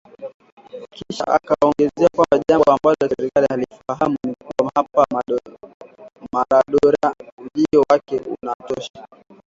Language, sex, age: Swahili, male, 19-29